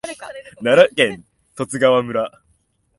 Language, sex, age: Japanese, male, 19-29